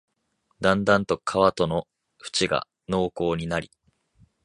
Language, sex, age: Japanese, male, 19-29